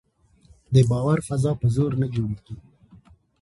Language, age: Pashto, 30-39